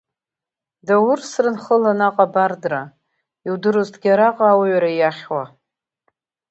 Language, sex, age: Abkhazian, female, 50-59